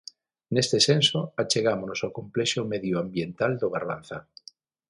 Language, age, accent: Galician, 50-59, Atlántico (seseo e gheada); Normativo (estándar)